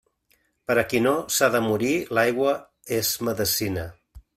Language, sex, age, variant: Catalan, male, 50-59, Central